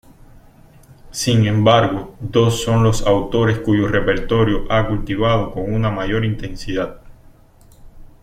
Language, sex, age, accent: Spanish, male, 30-39, Caribe: Cuba, Venezuela, Puerto Rico, República Dominicana, Panamá, Colombia caribeña, México caribeño, Costa del golfo de México